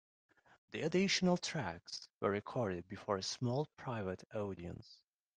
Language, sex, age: English, male, 19-29